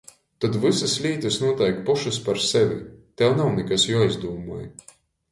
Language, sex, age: Latgalian, male, 19-29